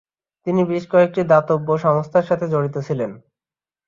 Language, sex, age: Bengali, male, 19-29